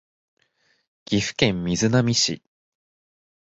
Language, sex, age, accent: Japanese, male, under 19, 標準語